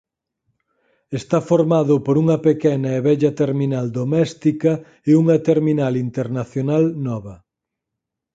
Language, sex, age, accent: Galician, male, 30-39, Normativo (estándar)